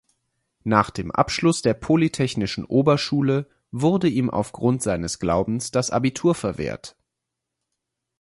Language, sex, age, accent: German, male, 30-39, Deutschland Deutsch